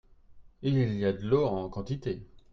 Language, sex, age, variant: French, male, 30-39, Français de métropole